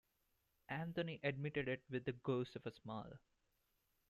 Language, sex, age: English, male, 19-29